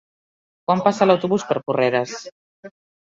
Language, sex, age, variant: Catalan, female, 40-49, Central